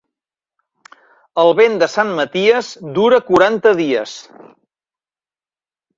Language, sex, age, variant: Catalan, male, 60-69, Central